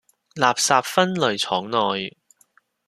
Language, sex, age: Cantonese, male, 30-39